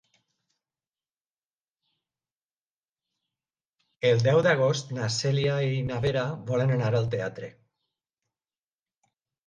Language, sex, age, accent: Catalan, male, 60-69, valencià